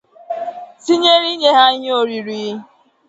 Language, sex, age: Igbo, female, 19-29